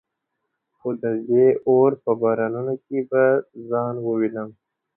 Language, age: Pashto, 19-29